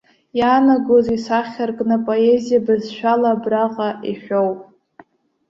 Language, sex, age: Abkhazian, female, under 19